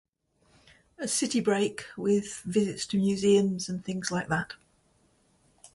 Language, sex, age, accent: English, female, 70-79, England English